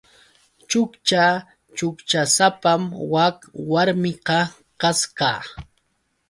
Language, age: Yauyos Quechua, 30-39